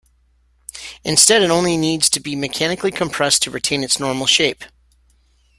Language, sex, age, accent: English, male, 40-49, United States English